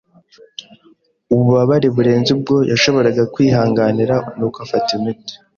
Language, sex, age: Kinyarwanda, male, 19-29